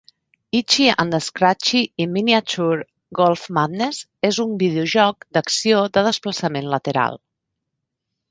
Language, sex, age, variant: Catalan, female, 40-49, Central